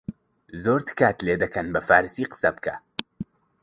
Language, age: Central Kurdish, under 19